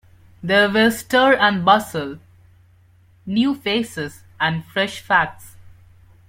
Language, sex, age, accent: English, male, 19-29, India and South Asia (India, Pakistan, Sri Lanka)